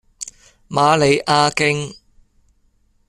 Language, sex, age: Cantonese, male, 50-59